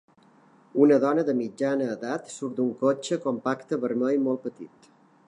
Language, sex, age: Catalan, male, 50-59